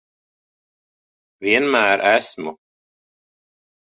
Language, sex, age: Latvian, male, 40-49